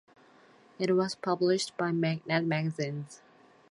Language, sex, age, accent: English, female, 30-39, Canadian English